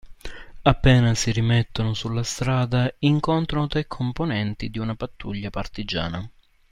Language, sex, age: Italian, male, 19-29